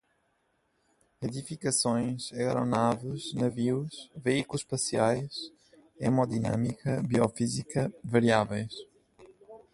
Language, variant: Portuguese, Portuguese (Portugal)